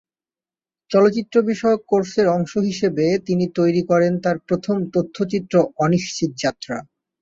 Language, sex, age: Bengali, male, 19-29